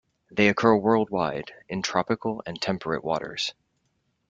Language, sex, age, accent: English, male, 30-39, United States English